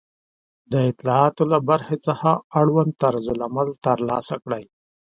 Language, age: Pashto, 40-49